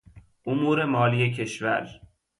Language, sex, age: Persian, male, 19-29